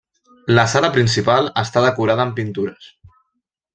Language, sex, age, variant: Catalan, male, 30-39, Central